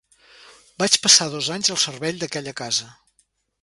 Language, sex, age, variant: Catalan, male, 60-69, Central